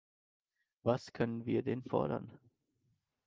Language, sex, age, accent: German, male, 19-29, Deutschland Deutsch